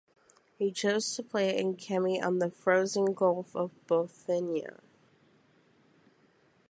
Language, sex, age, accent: English, female, 19-29, United States English